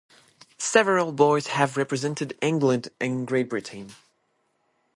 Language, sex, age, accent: English, male, under 19, french accent